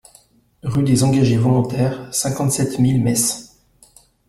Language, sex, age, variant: French, male, 30-39, Français de métropole